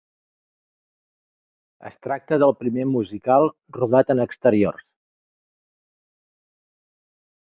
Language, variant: Catalan, Central